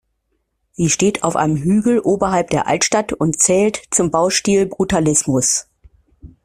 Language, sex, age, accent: German, female, 50-59, Deutschland Deutsch